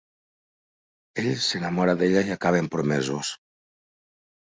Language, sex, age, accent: Catalan, male, 50-59, valencià